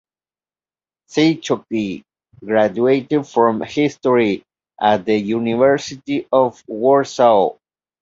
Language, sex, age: English, male, 30-39